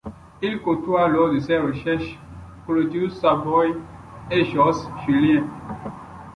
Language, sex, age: French, male, 19-29